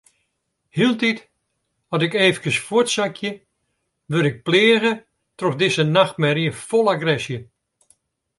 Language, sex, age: Western Frisian, male, 70-79